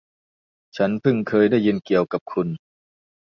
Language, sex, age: Thai, male, 40-49